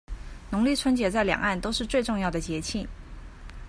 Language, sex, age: Chinese, female, 30-39